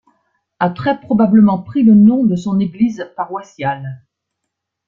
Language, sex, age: French, female, 70-79